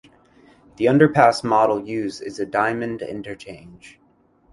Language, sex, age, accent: English, male, 19-29, United States English